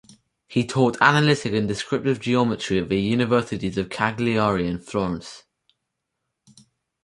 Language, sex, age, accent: English, male, under 19, England English